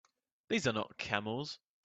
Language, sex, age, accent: English, male, 19-29, England English